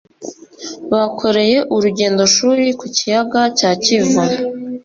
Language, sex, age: Kinyarwanda, female, 19-29